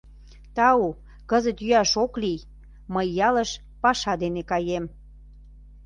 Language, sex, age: Mari, female, 40-49